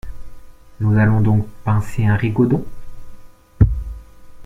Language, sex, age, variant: French, male, 30-39, Français de métropole